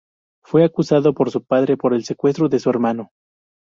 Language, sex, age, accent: Spanish, male, 19-29, México